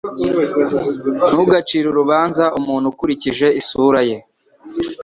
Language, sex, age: Kinyarwanda, male, 19-29